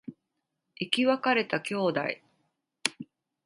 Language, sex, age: Japanese, female, 30-39